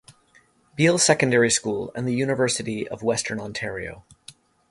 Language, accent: English, United States English